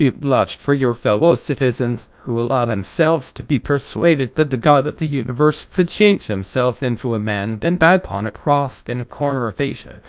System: TTS, GlowTTS